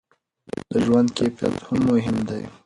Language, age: Pashto, under 19